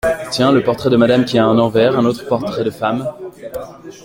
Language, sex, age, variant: French, male, 19-29, Français de métropole